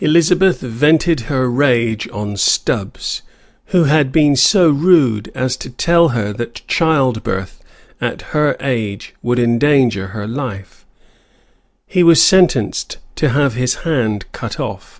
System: none